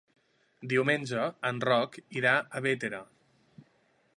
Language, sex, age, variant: Catalan, male, 19-29, Central